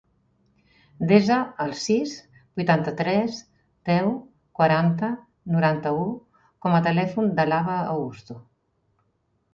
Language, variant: Catalan, Central